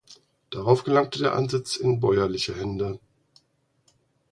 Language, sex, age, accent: German, male, 40-49, Deutschland Deutsch